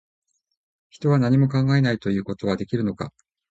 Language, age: Japanese, 50-59